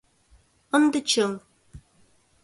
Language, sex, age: Mari, female, 19-29